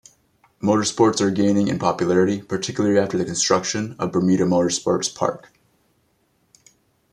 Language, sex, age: English, male, 30-39